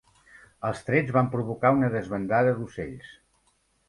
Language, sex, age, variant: Catalan, male, 50-59, Central